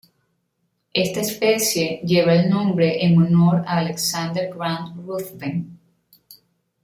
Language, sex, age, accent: Spanish, female, 40-49, Caribe: Cuba, Venezuela, Puerto Rico, República Dominicana, Panamá, Colombia caribeña, México caribeño, Costa del golfo de México